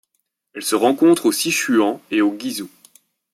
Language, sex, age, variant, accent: French, male, 30-39, Français d'Europe, Français de Belgique